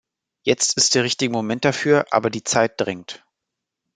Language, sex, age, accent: German, male, 19-29, Deutschland Deutsch